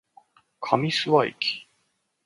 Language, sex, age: Japanese, male, 30-39